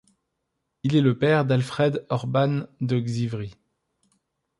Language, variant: French, Français de métropole